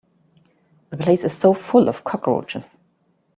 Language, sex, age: English, female, 50-59